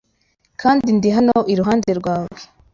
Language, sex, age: Kinyarwanda, female, 19-29